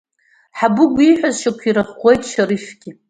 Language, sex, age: Abkhazian, female, 30-39